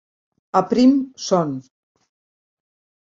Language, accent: Catalan, Barceloní